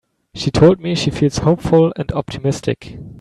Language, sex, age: English, male, 19-29